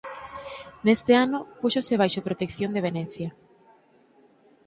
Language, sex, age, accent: Galician, female, under 19, Normativo (estándar)